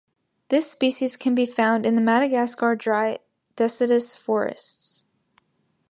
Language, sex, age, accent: English, female, under 19, United States English